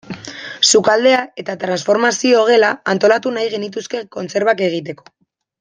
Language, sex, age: Basque, female, 19-29